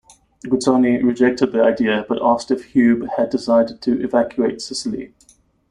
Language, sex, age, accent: English, male, 30-39, Southern African (South Africa, Zimbabwe, Namibia)